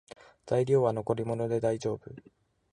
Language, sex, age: Japanese, male, 19-29